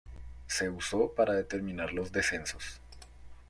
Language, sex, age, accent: Spanish, male, 19-29, Andino-Pacífico: Colombia, Perú, Ecuador, oeste de Bolivia y Venezuela andina